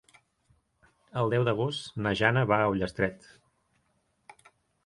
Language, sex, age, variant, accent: Catalan, male, 30-39, Central, tarragoní